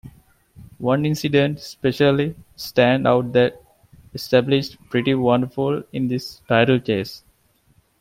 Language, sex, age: English, male, 19-29